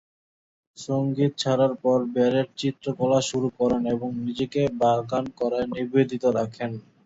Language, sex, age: Bengali, male, 19-29